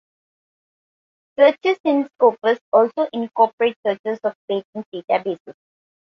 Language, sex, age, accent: English, female, 30-39, India and South Asia (India, Pakistan, Sri Lanka)